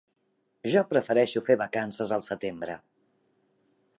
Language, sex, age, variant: Catalan, female, 50-59, Central